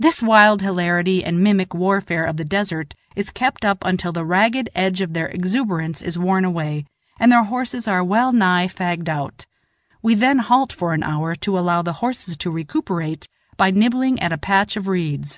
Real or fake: real